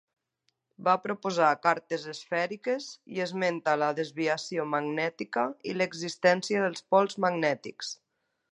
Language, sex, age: Catalan, female, 30-39